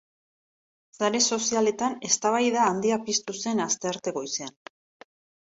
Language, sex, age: Basque, female, 40-49